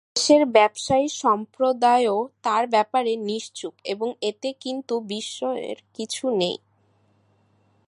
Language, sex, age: Bengali, male, 19-29